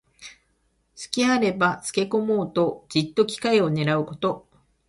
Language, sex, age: Japanese, female, 50-59